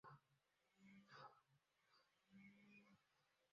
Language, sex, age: Bengali, female, 19-29